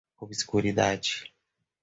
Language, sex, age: Portuguese, male, 30-39